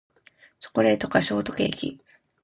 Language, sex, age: Japanese, female, 40-49